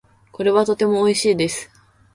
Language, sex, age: Japanese, female, 19-29